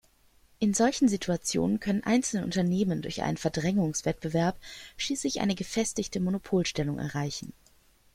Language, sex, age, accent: German, female, 30-39, Deutschland Deutsch